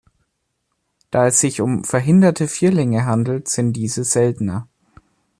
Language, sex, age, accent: German, male, 19-29, Deutschland Deutsch